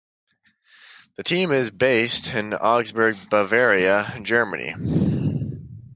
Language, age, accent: English, 19-29, United States English